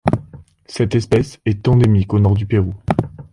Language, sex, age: French, male, 19-29